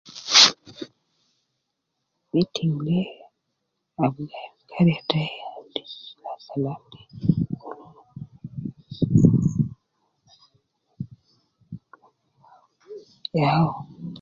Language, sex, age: Nubi, female, 60-69